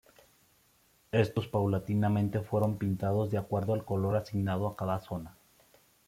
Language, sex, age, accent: Spanish, male, 19-29, México